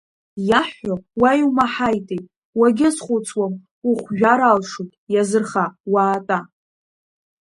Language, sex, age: Abkhazian, female, under 19